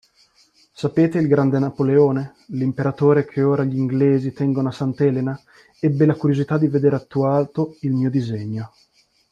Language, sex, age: Italian, male, 19-29